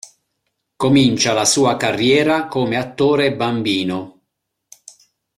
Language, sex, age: Italian, male, 50-59